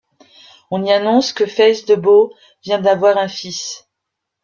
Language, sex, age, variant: French, female, 50-59, Français de métropole